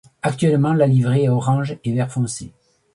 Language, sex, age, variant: French, male, 60-69, Français de métropole